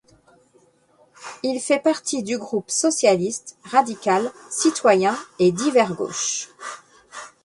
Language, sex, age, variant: French, female, 50-59, Français de métropole